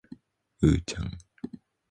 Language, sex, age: Japanese, male, 19-29